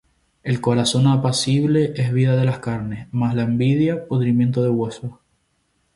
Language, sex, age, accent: Spanish, male, 19-29, España: Islas Canarias